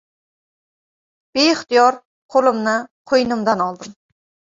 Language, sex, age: Uzbek, female, 30-39